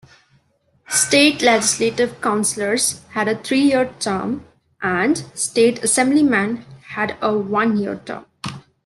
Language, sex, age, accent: English, female, 19-29, India and South Asia (India, Pakistan, Sri Lanka)